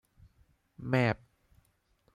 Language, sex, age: Thai, male, under 19